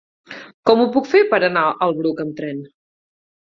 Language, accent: Catalan, Empordanès